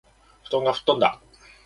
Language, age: Japanese, 19-29